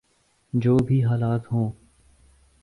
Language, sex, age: Urdu, male, 19-29